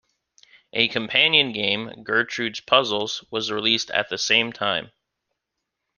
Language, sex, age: English, male, 19-29